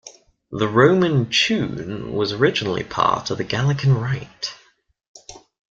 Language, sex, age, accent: English, male, under 19, England English